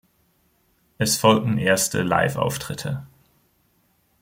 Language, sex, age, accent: German, male, 19-29, Deutschland Deutsch